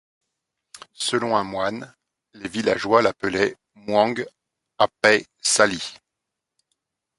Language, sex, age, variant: French, male, 40-49, Français de métropole